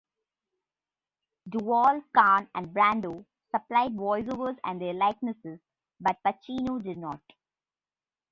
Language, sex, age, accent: English, female, 30-39, India and South Asia (India, Pakistan, Sri Lanka)